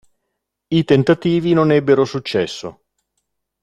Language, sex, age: Italian, male, 50-59